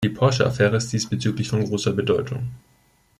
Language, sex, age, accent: German, male, 19-29, Deutschland Deutsch